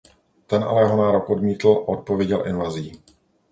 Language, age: Czech, 40-49